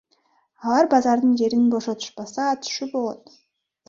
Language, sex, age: Kyrgyz, female, 30-39